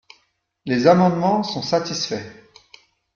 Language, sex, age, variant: French, male, 40-49, Français de métropole